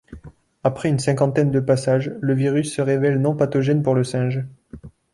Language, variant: French, Français de métropole